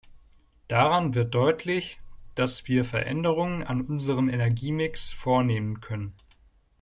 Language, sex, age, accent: German, male, 19-29, Deutschland Deutsch